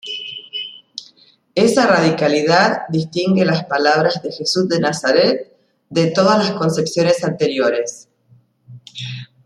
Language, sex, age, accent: Spanish, female, 50-59, Rioplatense: Argentina, Uruguay, este de Bolivia, Paraguay